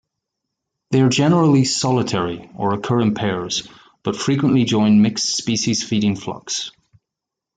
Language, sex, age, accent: English, male, 40-49, Irish English